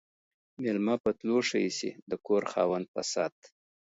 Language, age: Pashto, 40-49